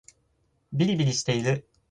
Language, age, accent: Japanese, 19-29, 標準語